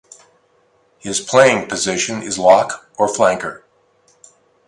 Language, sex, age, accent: English, male, 60-69, United States English